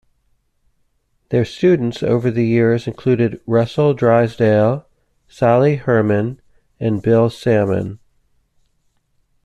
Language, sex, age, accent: English, male, 40-49, United States English